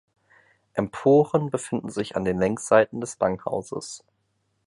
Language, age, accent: German, 19-29, Deutschland Deutsch